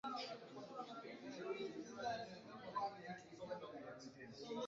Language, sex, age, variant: Swahili, male, 30-39, Kiswahili cha Bara ya Kenya